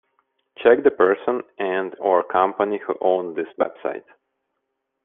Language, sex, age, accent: English, male, 30-39, United States English